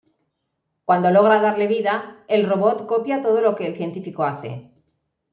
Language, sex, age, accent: Spanish, female, 40-49, España: Norte peninsular (Asturias, Castilla y León, Cantabria, País Vasco, Navarra, Aragón, La Rioja, Guadalajara, Cuenca)